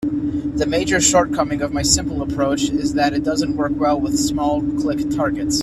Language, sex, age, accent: English, male, 19-29, United States English